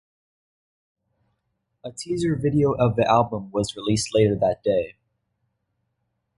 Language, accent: English, United States English